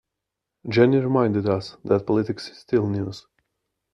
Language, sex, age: English, male, 19-29